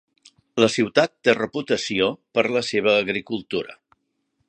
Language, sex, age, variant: Catalan, male, 60-69, Central